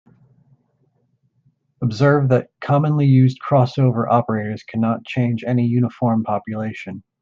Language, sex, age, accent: English, male, 30-39, United States English